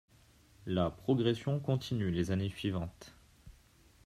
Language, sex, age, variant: French, male, 19-29, Français de métropole